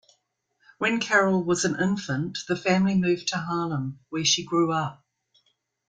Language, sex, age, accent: English, female, 60-69, New Zealand English